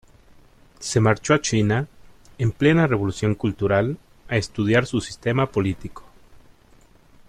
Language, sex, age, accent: Spanish, male, 40-49, México